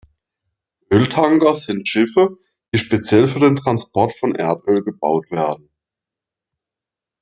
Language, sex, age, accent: German, male, 30-39, Deutschland Deutsch